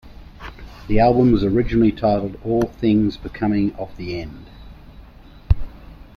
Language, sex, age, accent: English, male, 50-59, Australian English